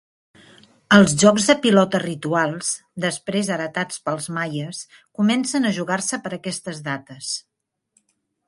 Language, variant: Catalan, Central